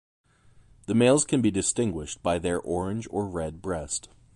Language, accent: English, United States English